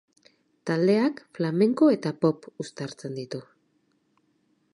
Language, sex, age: Basque, female, 40-49